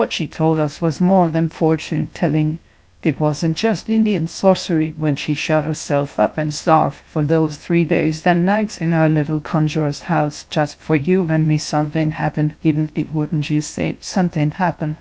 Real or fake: fake